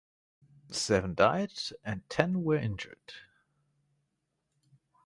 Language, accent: English, German English